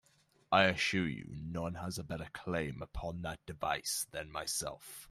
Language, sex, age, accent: English, male, under 19, England English